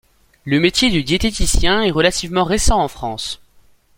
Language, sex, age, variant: French, male, under 19, Français de métropole